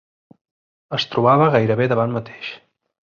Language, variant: Catalan, Central